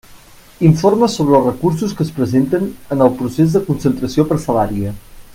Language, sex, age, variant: Catalan, male, 30-39, Central